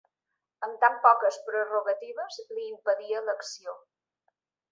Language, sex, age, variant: Catalan, female, 40-49, Balear